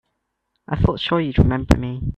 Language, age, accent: English, under 19, England English